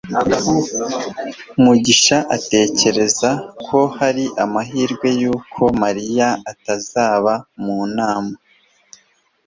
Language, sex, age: Kinyarwanda, male, 19-29